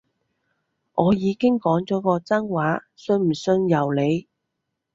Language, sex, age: Cantonese, female, 30-39